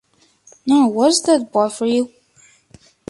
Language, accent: English, United States English